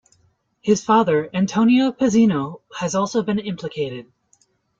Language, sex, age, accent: English, male, 19-29, United States English